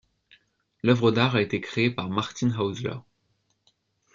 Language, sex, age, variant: French, male, under 19, Français de métropole